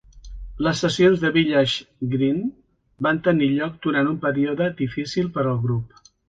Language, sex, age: Catalan, male, 60-69